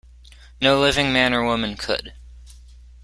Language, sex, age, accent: English, male, under 19, United States English